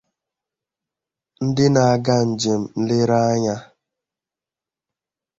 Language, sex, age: Igbo, male, 19-29